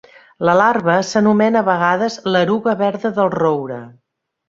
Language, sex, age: Catalan, female, 50-59